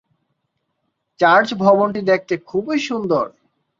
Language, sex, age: Bengali, male, 19-29